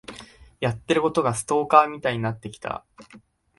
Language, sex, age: Japanese, male, 19-29